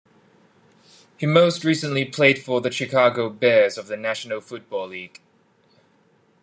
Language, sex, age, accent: English, male, 30-39, Hong Kong English